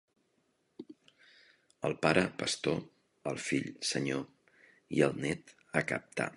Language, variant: Catalan, Central